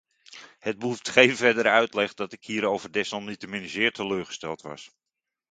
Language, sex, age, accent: Dutch, male, 40-49, Nederlands Nederlands